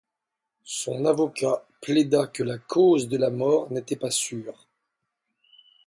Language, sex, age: French, male, 50-59